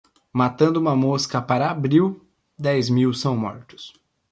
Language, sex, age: Portuguese, male, 19-29